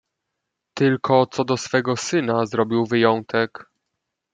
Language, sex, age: Polish, male, 19-29